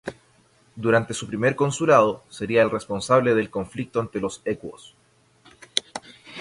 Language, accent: Spanish, Chileno: Chile, Cuyo